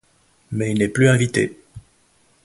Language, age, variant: French, 50-59, Français de métropole